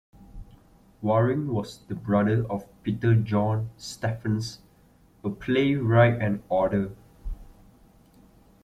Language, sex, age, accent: English, male, 19-29, Malaysian English